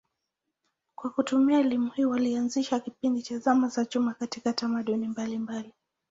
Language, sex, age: Swahili, female, 19-29